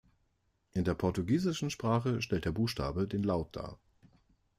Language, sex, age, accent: German, male, 40-49, Deutschland Deutsch